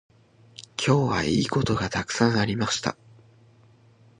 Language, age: Japanese, 19-29